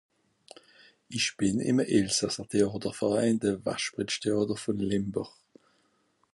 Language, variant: Swiss German, Nordniederàlemmànisch (Rishoffe, Zàwere, Bùsswìller, Hawenau, Brüemt, Stroossbùri, Molse, Dàmbàch, Schlettstàtt, Pfàlzbùri usw.)